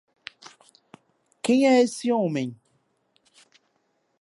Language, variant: Portuguese, Portuguese (Brasil)